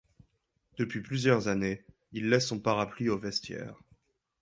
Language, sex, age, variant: French, male, 19-29, Français de métropole